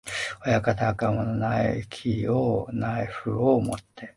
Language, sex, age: Japanese, male, 30-39